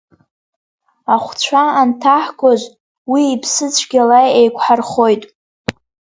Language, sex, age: Abkhazian, female, under 19